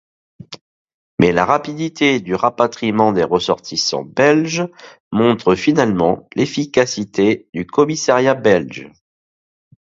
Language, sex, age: French, male, 40-49